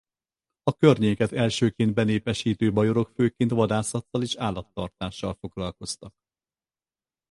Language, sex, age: Hungarian, male, 50-59